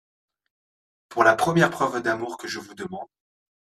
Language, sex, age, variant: French, male, 30-39, Français de métropole